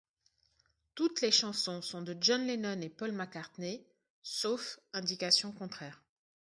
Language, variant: French, Français de métropole